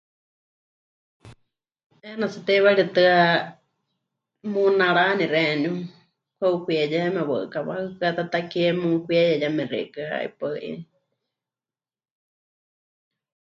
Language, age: Huichol, 30-39